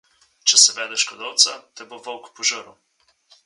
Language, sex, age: Slovenian, male, 19-29